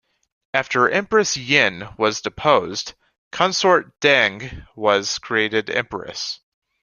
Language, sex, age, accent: English, male, under 19, United States English